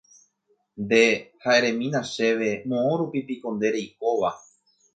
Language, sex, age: Guarani, male, 30-39